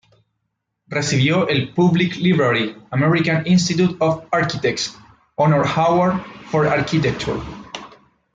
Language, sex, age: Spanish, male, 30-39